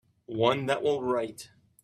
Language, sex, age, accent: English, male, 30-39, United States English